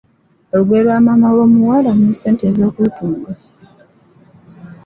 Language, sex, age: Ganda, female, 19-29